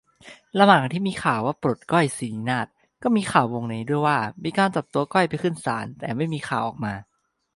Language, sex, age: Thai, male, 19-29